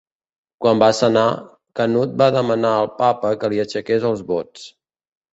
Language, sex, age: Catalan, male, 40-49